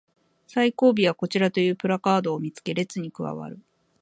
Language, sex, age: Japanese, female, under 19